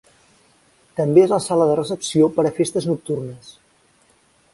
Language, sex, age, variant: Catalan, male, 50-59, Central